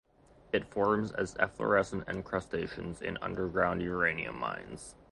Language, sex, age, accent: English, male, 19-29, United States English